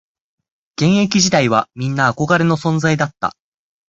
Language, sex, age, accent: Japanese, male, 19-29, 標準語